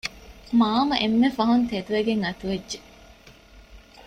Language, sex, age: Divehi, female, 19-29